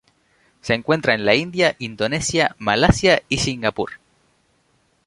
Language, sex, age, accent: Spanish, male, 19-29, España: Islas Canarias